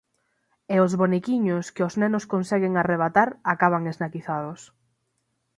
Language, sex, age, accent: Galician, female, 19-29, Atlántico (seseo e gheada); Normativo (estándar)